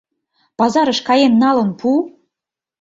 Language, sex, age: Mari, female, 40-49